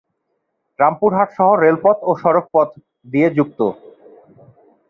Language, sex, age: Bengali, male, 30-39